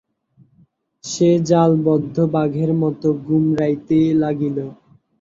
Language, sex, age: Bengali, male, under 19